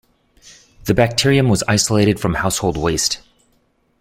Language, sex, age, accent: English, male, 40-49, United States English